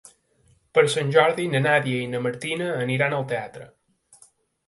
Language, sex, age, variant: Catalan, male, 30-39, Balear